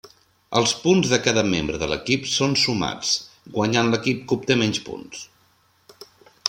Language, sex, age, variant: Catalan, male, 40-49, Central